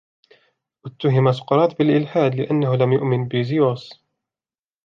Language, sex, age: Arabic, male, 19-29